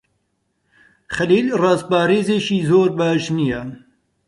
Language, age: Central Kurdish, 30-39